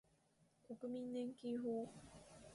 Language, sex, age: Japanese, female, 19-29